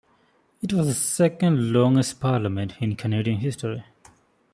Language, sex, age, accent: English, male, 19-29, India and South Asia (India, Pakistan, Sri Lanka)